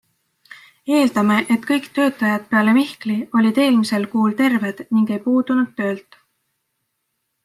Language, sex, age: Estonian, female, 19-29